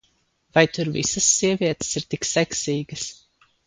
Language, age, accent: Latvian, under 19, Vidzemes